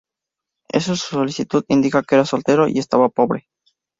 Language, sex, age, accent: Spanish, male, 19-29, México